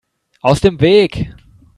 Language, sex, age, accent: German, male, 19-29, Deutschland Deutsch